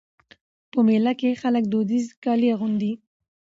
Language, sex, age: Pashto, female, 19-29